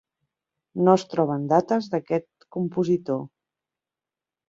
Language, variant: Catalan, Central